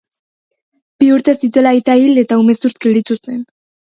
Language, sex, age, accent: Basque, female, under 19, Mendebalekoa (Araba, Bizkaia, Gipuzkoako mendebaleko herri batzuk)